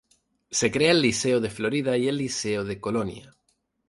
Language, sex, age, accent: Spanish, male, 19-29, España: Islas Canarias